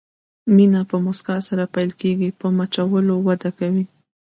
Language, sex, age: Pashto, female, 19-29